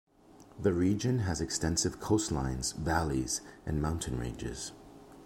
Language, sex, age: English, male, 40-49